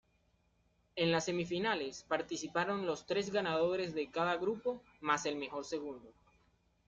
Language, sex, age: Spanish, male, 19-29